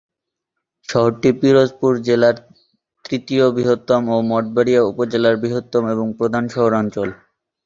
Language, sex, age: Bengali, male, under 19